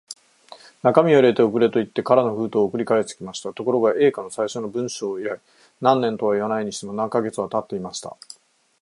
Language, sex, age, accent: Japanese, male, 60-69, 標準